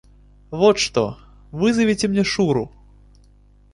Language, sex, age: Russian, male, 19-29